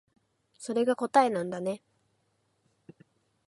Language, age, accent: Japanese, 19-29, 標準語